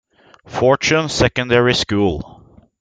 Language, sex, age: English, male, 19-29